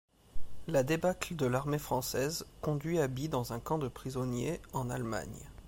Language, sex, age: French, male, 30-39